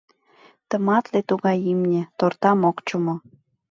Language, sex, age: Mari, female, 19-29